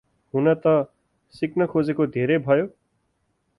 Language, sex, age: Nepali, male, 30-39